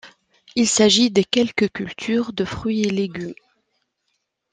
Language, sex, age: French, female, 19-29